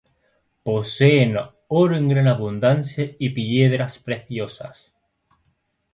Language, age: Spanish, 19-29